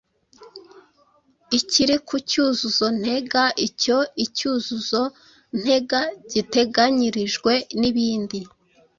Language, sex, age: Kinyarwanda, female, 30-39